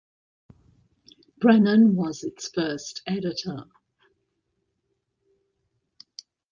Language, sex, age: English, female, 70-79